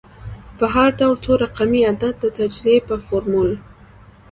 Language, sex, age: Pashto, female, 19-29